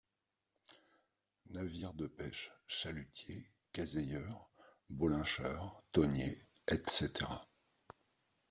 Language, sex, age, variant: French, male, 50-59, Français de métropole